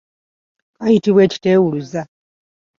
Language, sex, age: Ganda, female, 50-59